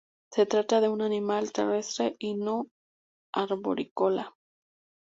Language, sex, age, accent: Spanish, female, 30-39, México